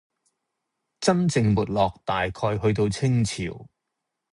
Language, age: Cantonese, 40-49